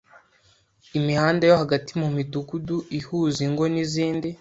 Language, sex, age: Kinyarwanda, male, 19-29